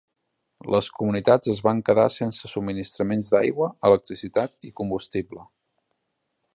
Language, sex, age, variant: Catalan, male, 30-39, Central